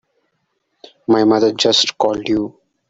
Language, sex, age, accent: English, male, 19-29, India and South Asia (India, Pakistan, Sri Lanka)